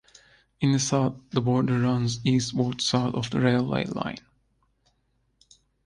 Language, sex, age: English, male, 30-39